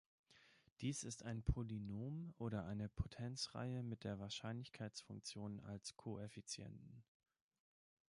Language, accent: German, Deutschland Deutsch